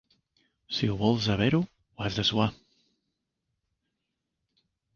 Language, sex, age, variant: Catalan, male, 40-49, Central